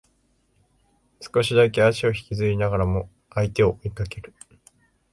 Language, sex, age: Japanese, male, 19-29